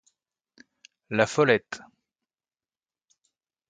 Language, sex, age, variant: French, male, 50-59, Français de métropole